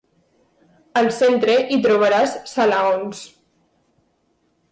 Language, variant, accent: Catalan, Valencià meridional, valencià